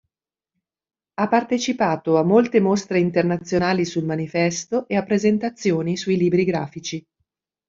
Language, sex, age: Italian, female, 40-49